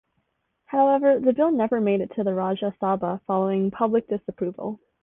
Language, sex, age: English, female, under 19